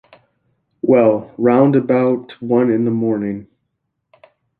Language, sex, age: English, male, 19-29